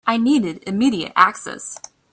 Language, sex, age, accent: English, female, 19-29, United States English